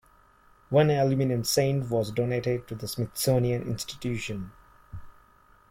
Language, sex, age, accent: English, male, 30-39, India and South Asia (India, Pakistan, Sri Lanka)